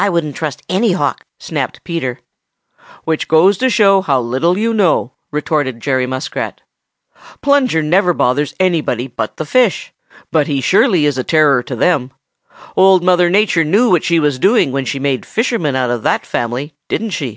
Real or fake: real